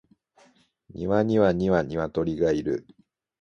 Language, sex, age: Japanese, male, 19-29